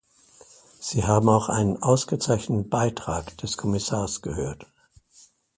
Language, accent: German, Deutschland Deutsch